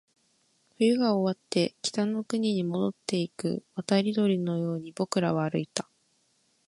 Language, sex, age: Japanese, female, 19-29